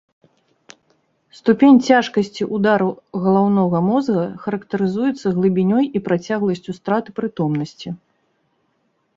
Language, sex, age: Belarusian, female, 30-39